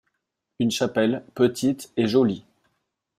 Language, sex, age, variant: French, male, 40-49, Français de métropole